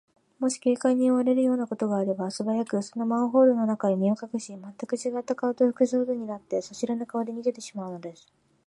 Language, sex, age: Japanese, female, 19-29